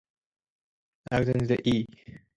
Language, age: English, 19-29